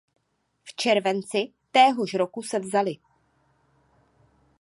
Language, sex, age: Czech, female, 30-39